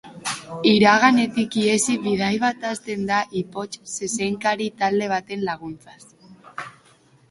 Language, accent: Basque, Erdialdekoa edo Nafarra (Gipuzkoa, Nafarroa)